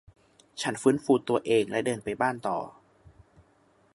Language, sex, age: Thai, male, 19-29